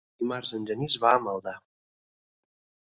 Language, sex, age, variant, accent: Catalan, male, 30-39, Central, Barcelona